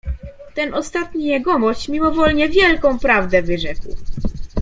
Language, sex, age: Polish, female, 19-29